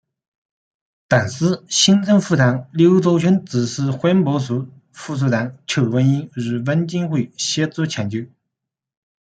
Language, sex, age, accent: Chinese, male, 30-39, 出生地：江苏省